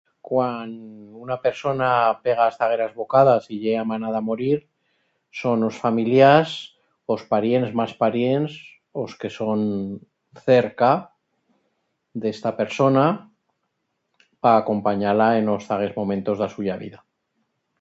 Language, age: Aragonese, 60-69